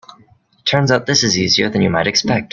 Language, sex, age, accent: English, male, under 19, Canadian English